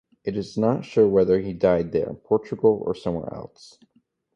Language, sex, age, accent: English, male, under 19, United States English